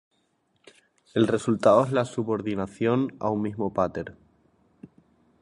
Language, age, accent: Spanish, 19-29, España: Islas Canarias